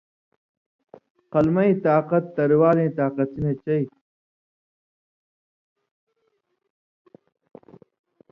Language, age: Indus Kohistani, 19-29